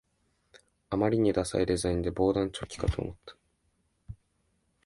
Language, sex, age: Japanese, male, 19-29